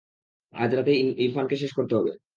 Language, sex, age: Bengali, male, 19-29